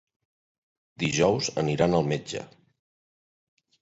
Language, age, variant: Catalan, 70-79, Central